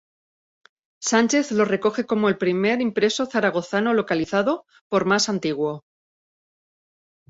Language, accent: Spanish, España: Islas Canarias